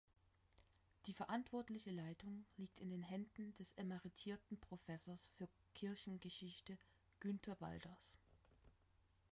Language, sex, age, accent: German, female, 30-39, Deutschland Deutsch